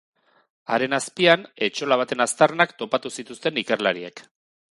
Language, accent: Basque, Erdialdekoa edo Nafarra (Gipuzkoa, Nafarroa)